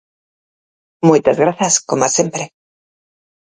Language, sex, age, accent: Galician, female, 50-59, Normativo (estándar)